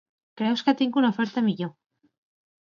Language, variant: Catalan, Central